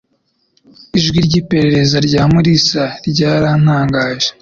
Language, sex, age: Kinyarwanda, male, under 19